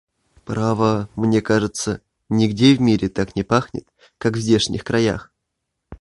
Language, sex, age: Russian, male, under 19